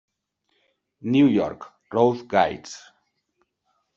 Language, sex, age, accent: Spanish, male, 50-59, España: Sur peninsular (Andalucia, Extremadura, Murcia)